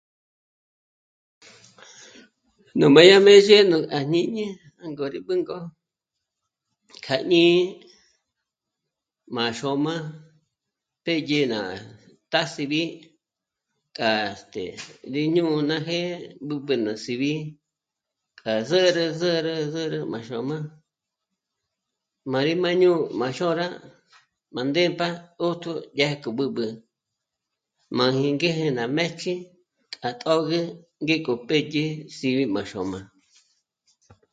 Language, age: Michoacán Mazahua, 19-29